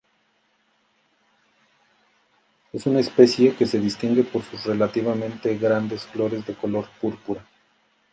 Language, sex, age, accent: Spanish, male, 40-49, México